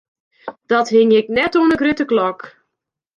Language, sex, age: Western Frisian, female, 19-29